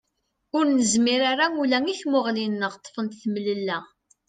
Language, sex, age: Kabyle, female, 40-49